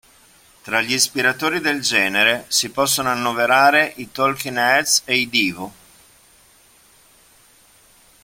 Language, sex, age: Italian, male, 50-59